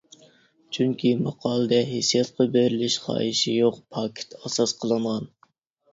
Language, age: Uyghur, 30-39